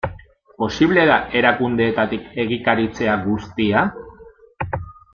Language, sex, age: Basque, male, 30-39